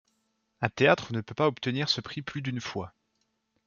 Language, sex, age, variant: French, male, 19-29, Français de métropole